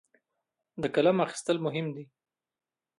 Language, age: Pashto, 19-29